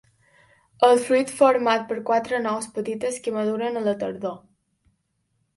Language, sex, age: Catalan, female, under 19